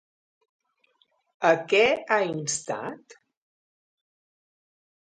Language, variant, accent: Catalan, Central, Neutre